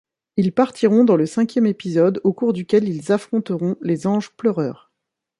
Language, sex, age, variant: French, female, 30-39, Français de métropole